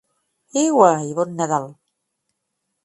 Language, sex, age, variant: Catalan, female, 50-59, Nord-Occidental